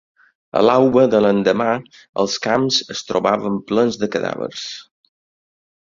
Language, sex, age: Catalan, male, 50-59